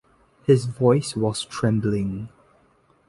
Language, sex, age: English, male, under 19